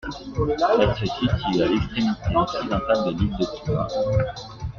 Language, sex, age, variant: French, male, 40-49, Français de métropole